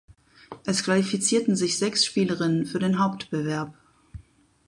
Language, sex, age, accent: German, female, 40-49, Deutschland Deutsch